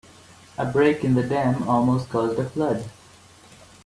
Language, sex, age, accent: English, male, 19-29, United States English